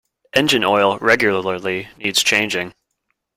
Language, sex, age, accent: English, male, 19-29, United States English